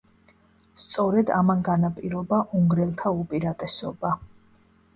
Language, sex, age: Georgian, female, 40-49